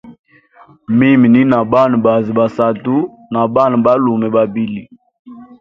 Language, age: Hemba, 30-39